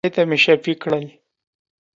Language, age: Pashto, 30-39